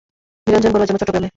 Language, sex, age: Bengali, female, 19-29